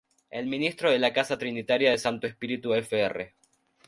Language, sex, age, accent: Spanish, male, under 19, Rioplatense: Argentina, Uruguay, este de Bolivia, Paraguay